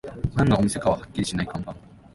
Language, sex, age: Japanese, male, 19-29